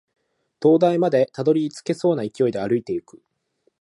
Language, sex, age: Japanese, male, 19-29